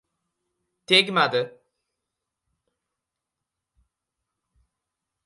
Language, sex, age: Uzbek, male, 19-29